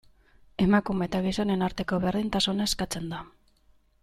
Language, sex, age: Basque, female, 30-39